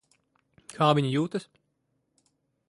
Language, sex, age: Latvian, male, 30-39